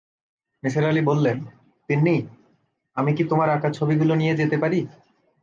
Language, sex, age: Bengali, male, 19-29